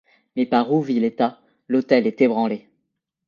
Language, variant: French, Français de métropole